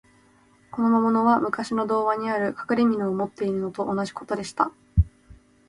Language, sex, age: Japanese, female, 19-29